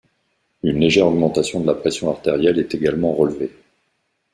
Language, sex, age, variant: French, male, 50-59, Français de métropole